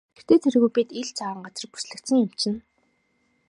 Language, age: Mongolian, 19-29